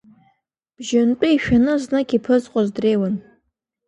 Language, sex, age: Abkhazian, female, under 19